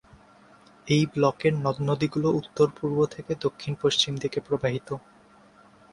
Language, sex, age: Bengali, male, 19-29